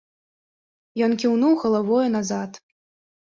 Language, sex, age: Belarusian, female, 19-29